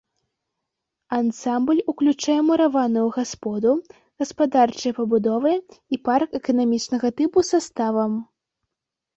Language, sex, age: Belarusian, female, under 19